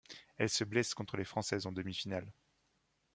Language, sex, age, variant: French, male, 30-39, Français de métropole